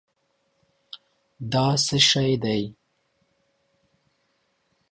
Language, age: Pashto, 30-39